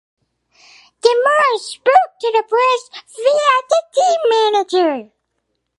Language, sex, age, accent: English, male, under 19, United States English